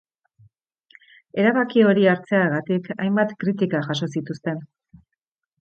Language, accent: Basque, Erdialdekoa edo Nafarra (Gipuzkoa, Nafarroa)